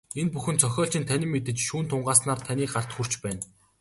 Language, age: Mongolian, 19-29